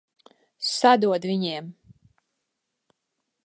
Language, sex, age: Latvian, female, 19-29